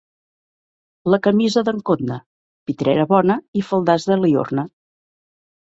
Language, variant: Catalan, Central